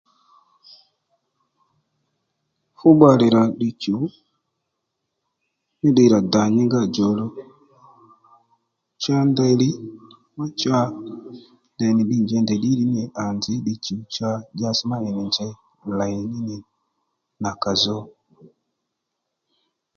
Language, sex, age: Lendu, male, 30-39